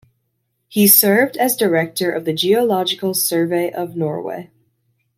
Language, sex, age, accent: English, female, 19-29, United States English